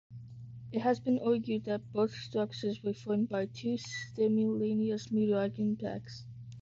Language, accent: English, United States English